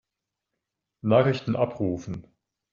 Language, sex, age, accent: German, male, 50-59, Deutschland Deutsch